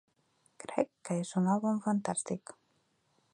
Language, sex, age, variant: Catalan, female, 30-39, Central